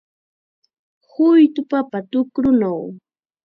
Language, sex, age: Chiquián Ancash Quechua, female, 19-29